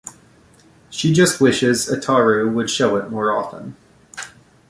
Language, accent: English, United States English